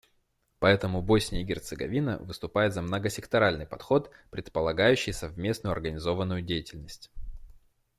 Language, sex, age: Russian, male, 19-29